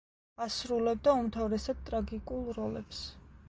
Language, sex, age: Georgian, female, 30-39